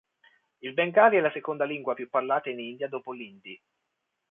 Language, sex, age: Italian, male, 40-49